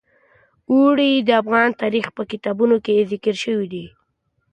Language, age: Pashto, under 19